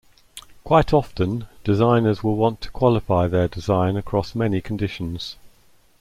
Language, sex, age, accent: English, male, 60-69, England English